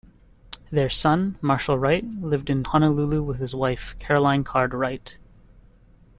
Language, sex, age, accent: English, male, 19-29, Canadian English